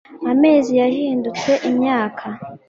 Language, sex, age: Kinyarwanda, female, 19-29